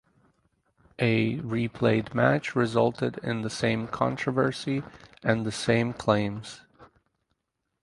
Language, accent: English, United States English